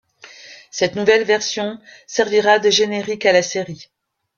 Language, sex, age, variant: French, female, 50-59, Français de métropole